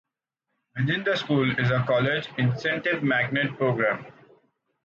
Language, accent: English, India and South Asia (India, Pakistan, Sri Lanka)